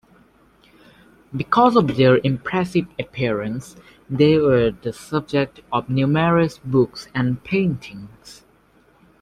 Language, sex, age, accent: English, male, under 19, England English